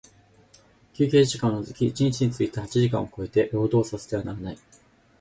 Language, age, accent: Japanese, 19-29, 標準語